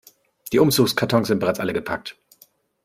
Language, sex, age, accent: German, male, 30-39, Deutschland Deutsch